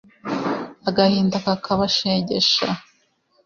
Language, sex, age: Kinyarwanda, female, 19-29